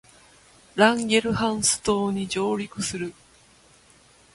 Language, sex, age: Japanese, female, 30-39